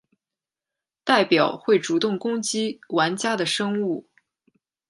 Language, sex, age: Chinese, female, 19-29